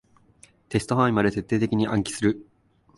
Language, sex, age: Japanese, male, 19-29